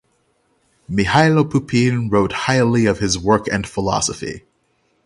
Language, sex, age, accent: English, male, 30-39, United States English; England English